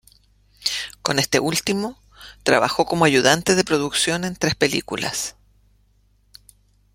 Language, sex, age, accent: Spanish, female, 50-59, Chileno: Chile, Cuyo